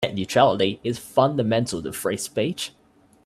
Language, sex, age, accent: English, male, 19-29, Australian English